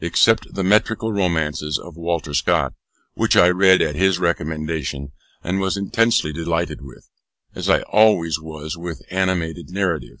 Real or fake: real